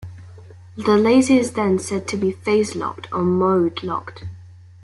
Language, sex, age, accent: English, female, under 19, England English